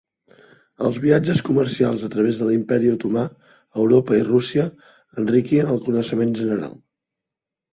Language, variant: Catalan, Central